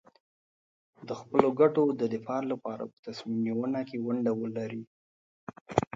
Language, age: Pashto, 30-39